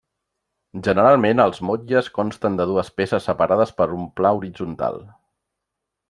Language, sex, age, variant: Catalan, male, 40-49, Central